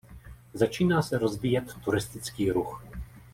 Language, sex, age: Czech, male, 40-49